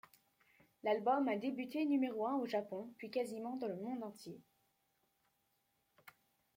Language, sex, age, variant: French, female, under 19, Français de métropole